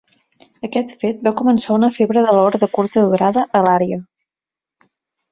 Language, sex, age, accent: Catalan, female, 30-39, Garrotxi